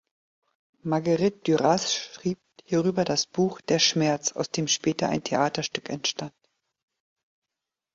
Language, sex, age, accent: German, female, 50-59, Deutschland Deutsch; Norddeutsch